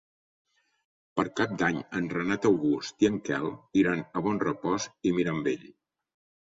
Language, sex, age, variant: Catalan, male, 60-69, Central